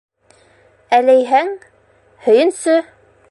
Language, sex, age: Bashkir, female, 30-39